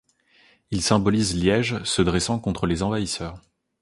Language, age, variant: French, 19-29, Français de métropole